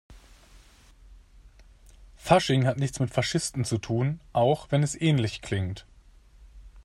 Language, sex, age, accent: German, male, 19-29, Deutschland Deutsch